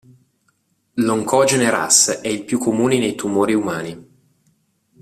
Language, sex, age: Italian, male, 30-39